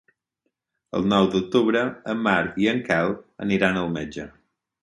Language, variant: Catalan, Balear